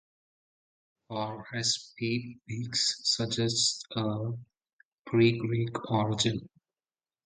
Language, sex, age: English, male, 30-39